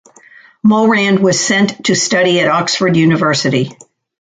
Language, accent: English, United States English